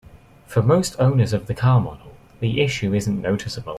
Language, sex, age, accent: English, male, under 19, England English